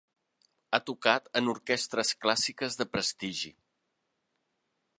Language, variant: Catalan, Nord-Occidental